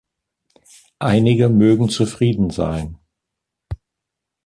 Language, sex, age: German, male, 70-79